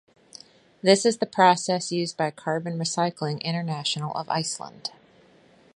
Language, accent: English, United States English